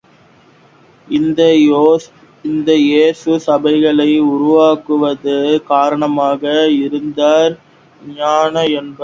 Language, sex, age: Tamil, male, under 19